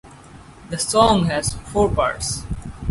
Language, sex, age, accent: English, male, 19-29, United States English